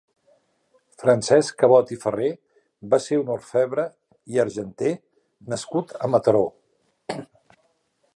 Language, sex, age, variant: Catalan, male, 50-59, Central